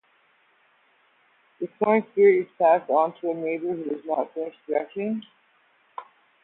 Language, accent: English, Canadian English